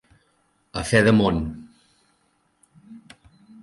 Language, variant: Catalan, Central